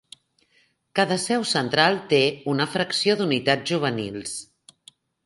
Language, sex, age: Catalan, female, 50-59